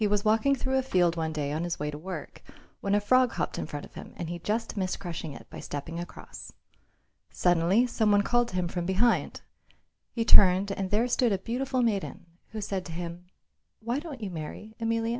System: none